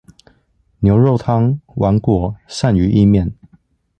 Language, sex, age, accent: Chinese, male, 19-29, 出生地：彰化縣